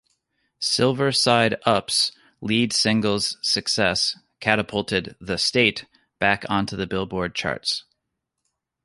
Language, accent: English, United States English